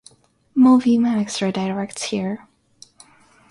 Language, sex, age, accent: English, female, under 19, United States English; England English